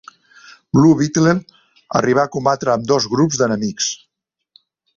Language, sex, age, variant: Catalan, male, 60-69, Central